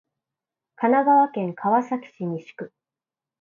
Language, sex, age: Japanese, female, 19-29